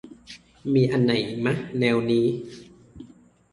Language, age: Thai, 19-29